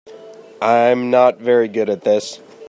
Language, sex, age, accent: English, male, 19-29, United States English